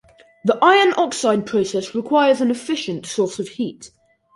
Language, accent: English, England English